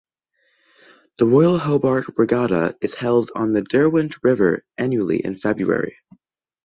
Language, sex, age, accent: English, male, under 19, United States English